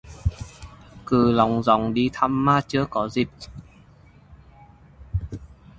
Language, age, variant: Vietnamese, 19-29, Hà Nội